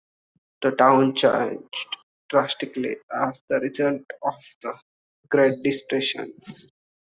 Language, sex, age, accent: English, male, 19-29, India and South Asia (India, Pakistan, Sri Lanka)